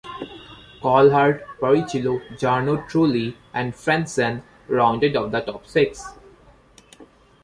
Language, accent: English, India and South Asia (India, Pakistan, Sri Lanka)